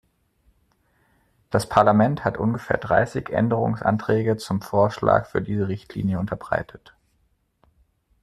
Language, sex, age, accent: German, male, 30-39, Deutschland Deutsch